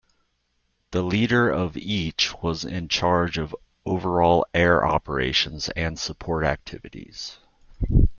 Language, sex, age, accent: English, male, 40-49, United States English